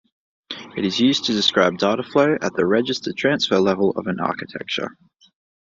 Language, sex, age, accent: English, male, 19-29, Australian English